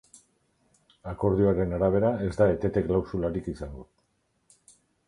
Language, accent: Basque, Erdialdekoa edo Nafarra (Gipuzkoa, Nafarroa)